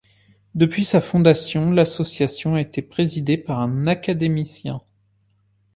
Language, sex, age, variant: French, male, 19-29, Français de métropole